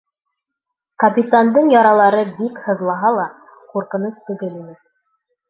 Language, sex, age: Bashkir, female, 19-29